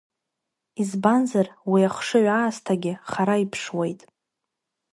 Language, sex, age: Abkhazian, female, under 19